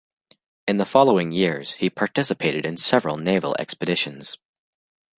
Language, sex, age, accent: English, female, under 19, United States English